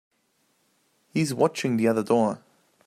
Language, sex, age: English, male, 30-39